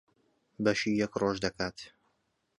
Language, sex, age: Central Kurdish, male, 30-39